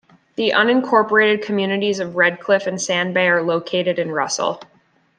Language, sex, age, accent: English, female, 19-29, United States English